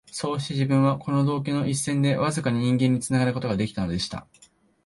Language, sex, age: Japanese, male, 19-29